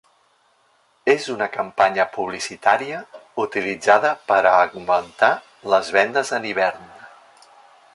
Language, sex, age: Catalan, male, 50-59